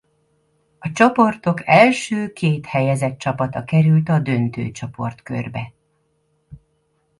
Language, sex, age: Hungarian, female, 40-49